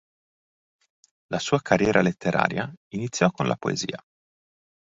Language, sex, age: Italian, male, 40-49